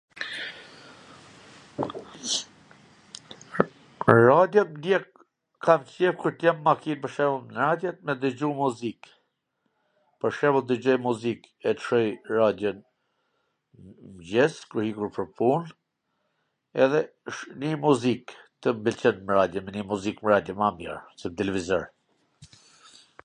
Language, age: Gheg Albanian, 40-49